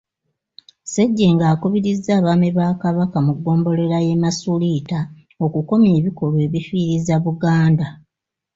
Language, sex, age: Ganda, female, 60-69